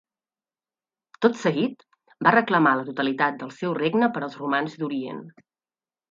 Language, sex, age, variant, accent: Catalan, female, 30-39, Central, central